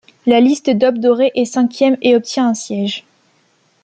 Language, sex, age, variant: French, female, under 19, Français de métropole